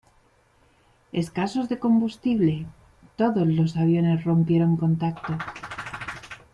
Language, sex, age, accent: Spanish, female, 50-59, España: Centro-Sur peninsular (Madrid, Toledo, Castilla-La Mancha)